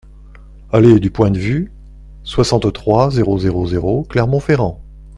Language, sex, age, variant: French, male, 60-69, Français de métropole